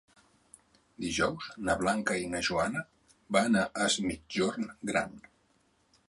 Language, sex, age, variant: Catalan, male, 40-49, Central